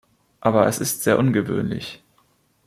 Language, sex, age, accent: German, male, under 19, Deutschland Deutsch